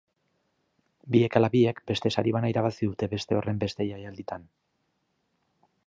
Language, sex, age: Basque, male, 30-39